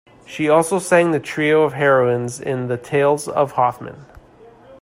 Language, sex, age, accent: English, male, 30-39, Canadian English